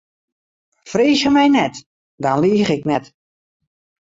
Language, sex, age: Western Frisian, female, 50-59